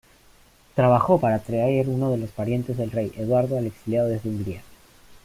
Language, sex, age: Spanish, male, under 19